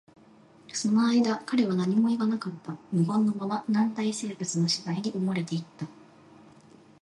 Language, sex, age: Japanese, female, 19-29